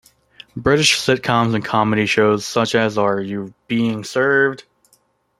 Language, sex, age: English, male, under 19